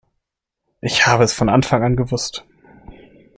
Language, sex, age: German, male, 19-29